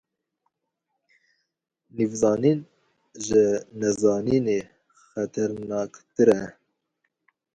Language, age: Kurdish, 19-29